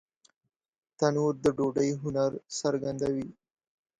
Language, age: Pashto, under 19